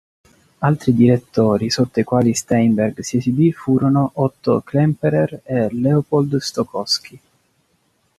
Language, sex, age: Italian, male, 19-29